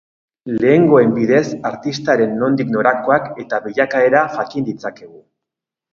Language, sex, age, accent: Basque, male, 30-39, Erdialdekoa edo Nafarra (Gipuzkoa, Nafarroa)